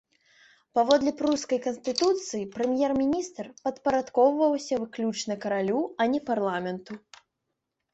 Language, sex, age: Belarusian, female, under 19